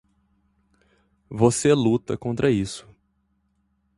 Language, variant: Portuguese, Portuguese (Brasil)